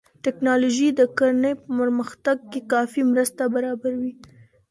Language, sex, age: Pashto, female, under 19